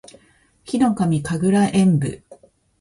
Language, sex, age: Japanese, female, 50-59